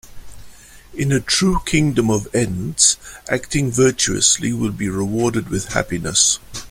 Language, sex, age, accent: English, male, 60-69, India and South Asia (India, Pakistan, Sri Lanka)